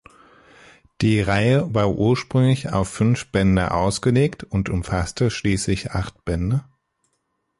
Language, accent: German, Deutschland Deutsch